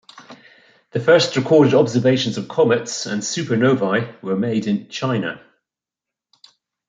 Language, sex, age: English, male, 50-59